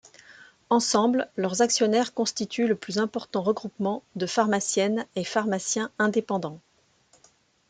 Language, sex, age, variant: French, female, 40-49, Français de métropole